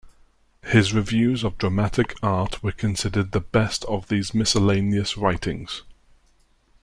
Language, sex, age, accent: English, male, 30-39, England English